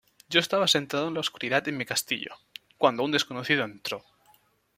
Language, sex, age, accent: Spanish, male, 19-29, España: Sur peninsular (Andalucia, Extremadura, Murcia)